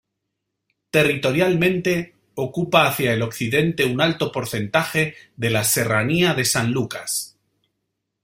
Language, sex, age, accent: Spanish, male, 40-49, España: Norte peninsular (Asturias, Castilla y León, Cantabria, País Vasco, Navarra, Aragón, La Rioja, Guadalajara, Cuenca)